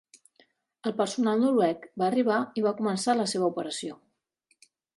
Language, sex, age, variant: Catalan, female, 40-49, Central